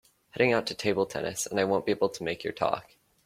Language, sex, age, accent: English, male, under 19, United States English